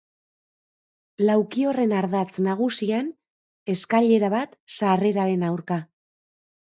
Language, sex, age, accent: Basque, female, 40-49, Erdialdekoa edo Nafarra (Gipuzkoa, Nafarroa)